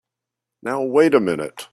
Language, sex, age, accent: English, male, 60-69, United States English